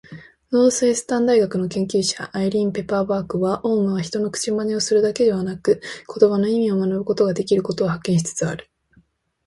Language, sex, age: Japanese, female, 19-29